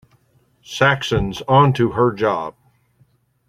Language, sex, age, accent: English, male, 40-49, United States English